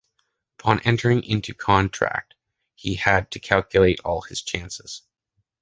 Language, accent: English, Canadian English